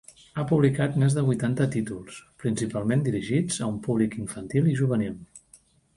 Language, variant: Catalan, Central